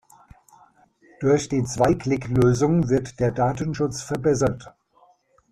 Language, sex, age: German, male, 70-79